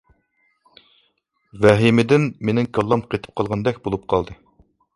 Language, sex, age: Uyghur, male, 40-49